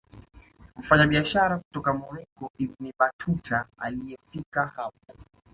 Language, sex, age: Swahili, male, 19-29